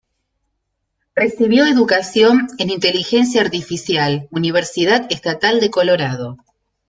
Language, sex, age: Spanish, male, under 19